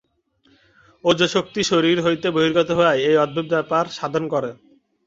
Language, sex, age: Bengali, male, 19-29